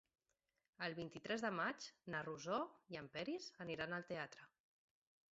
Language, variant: Catalan, Central